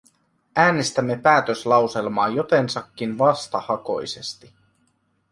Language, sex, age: Finnish, male, 19-29